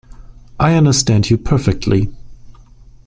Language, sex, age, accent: English, male, 30-39, England English